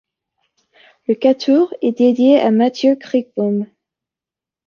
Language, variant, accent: French, Français d'Amérique du Nord, Français des États-Unis